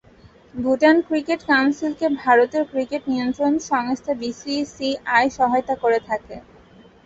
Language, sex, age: Bengali, female, under 19